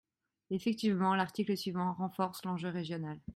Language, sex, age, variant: French, female, 19-29, Français de métropole